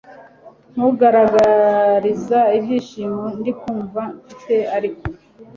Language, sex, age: Kinyarwanda, female, 30-39